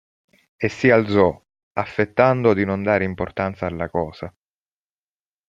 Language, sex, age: Italian, male, 30-39